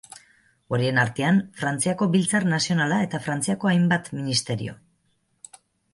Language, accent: Basque, Mendebalekoa (Araba, Bizkaia, Gipuzkoako mendebaleko herri batzuk)